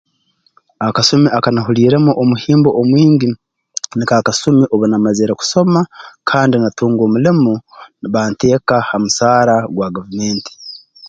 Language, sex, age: Tooro, male, 40-49